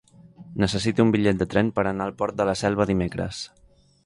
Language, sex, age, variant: Catalan, male, 19-29, Central